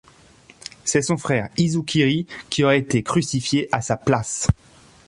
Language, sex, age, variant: French, male, 30-39, Français de métropole